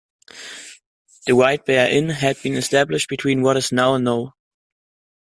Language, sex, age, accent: English, male, under 19, United States English